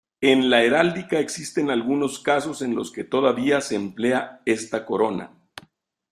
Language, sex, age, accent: Spanish, male, 50-59, México